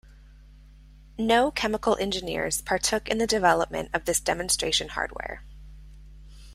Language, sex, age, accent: English, female, 30-39, United States English